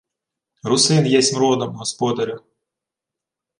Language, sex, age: Ukrainian, male, 30-39